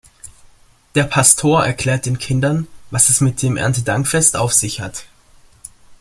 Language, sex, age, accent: German, male, under 19, Deutschland Deutsch